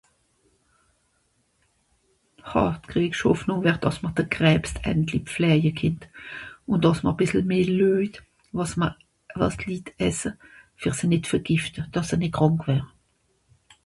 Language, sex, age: Swiss German, female, 60-69